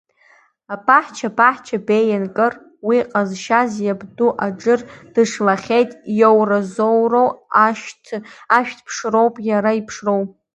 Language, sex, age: Abkhazian, female, under 19